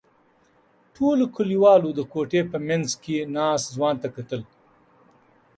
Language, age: Pashto, 50-59